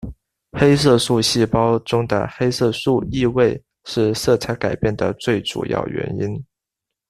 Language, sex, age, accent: Chinese, male, under 19, 出生地：广东省